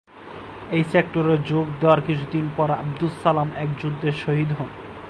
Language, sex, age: Bengali, male, 19-29